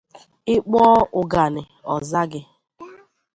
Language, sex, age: Igbo, female, 30-39